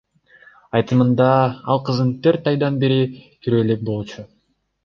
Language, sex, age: Kyrgyz, male, under 19